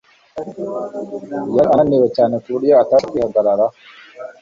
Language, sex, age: Kinyarwanda, male, 19-29